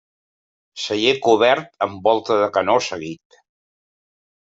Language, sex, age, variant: Catalan, male, 60-69, Nord-Occidental